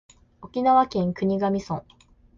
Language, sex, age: Japanese, female, 19-29